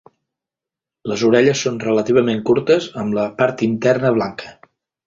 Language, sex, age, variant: Catalan, male, 40-49, Central